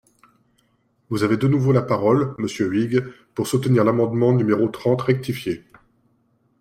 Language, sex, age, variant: French, male, 19-29, Français de métropole